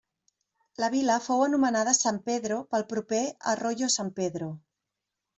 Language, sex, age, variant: Catalan, female, 40-49, Central